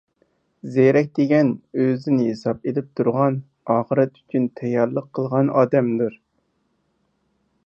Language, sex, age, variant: Uyghur, male, 30-39, ئۇيغۇر تىلى